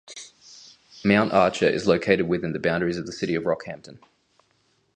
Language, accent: English, Australian English